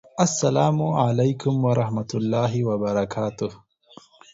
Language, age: Pashto, 19-29